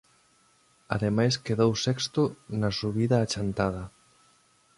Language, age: Galician, 30-39